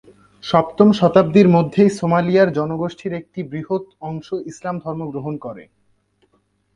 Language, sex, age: Bengali, male, under 19